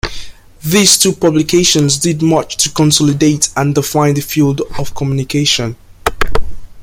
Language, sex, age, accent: English, male, under 19, England English